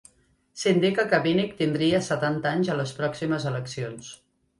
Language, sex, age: Catalan, female, 30-39